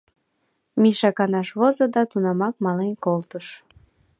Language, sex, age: Mari, female, 19-29